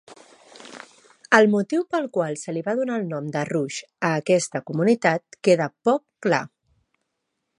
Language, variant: Catalan, Central